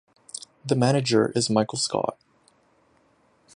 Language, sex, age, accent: English, male, 19-29, Canadian English